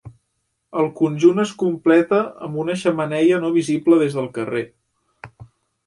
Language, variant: Catalan, Central